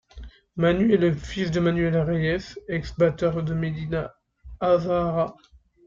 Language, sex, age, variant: French, female, 30-39, Français de métropole